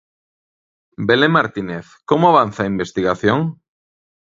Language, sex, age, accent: Galician, male, 40-49, Normativo (estándar)